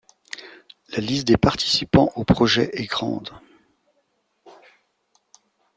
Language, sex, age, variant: French, male, 50-59, Français de métropole